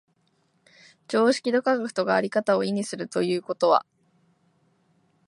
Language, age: Japanese, 19-29